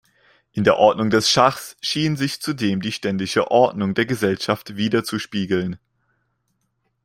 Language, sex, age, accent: German, male, 19-29, Deutschland Deutsch